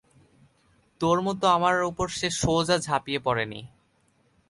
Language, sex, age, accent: Bengali, male, under 19, প্রমিত